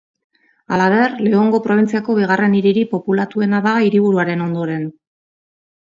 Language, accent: Basque, Mendebalekoa (Araba, Bizkaia, Gipuzkoako mendebaleko herri batzuk)